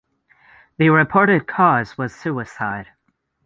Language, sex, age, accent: English, male, 19-29, United States English; England English